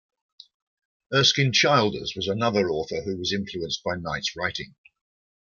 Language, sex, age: English, male, 60-69